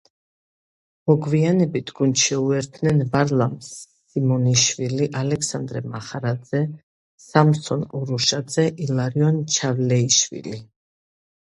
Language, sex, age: Georgian, female, 50-59